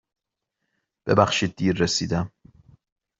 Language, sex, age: Persian, male, 30-39